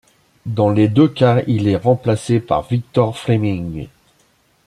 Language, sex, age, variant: French, male, 50-59, Français de métropole